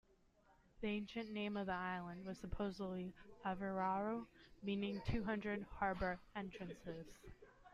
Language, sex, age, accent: English, female, 19-29, United States English